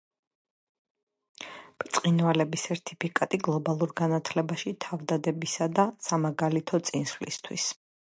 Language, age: Georgian, under 19